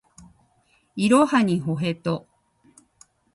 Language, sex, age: Japanese, female, 50-59